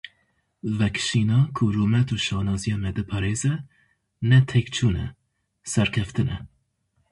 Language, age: Kurdish, 19-29